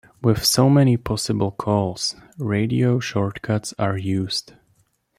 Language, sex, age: English, male, under 19